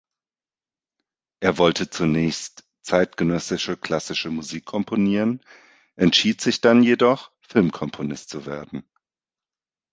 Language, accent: German, Deutschland Deutsch